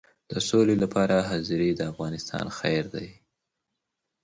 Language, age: Pashto, 30-39